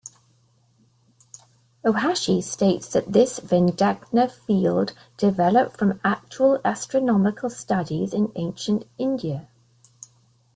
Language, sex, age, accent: English, female, 50-59, England English